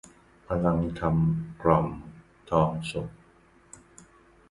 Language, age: Thai, 40-49